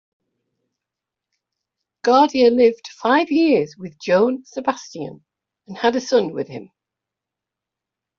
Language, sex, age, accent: English, female, 60-69, England English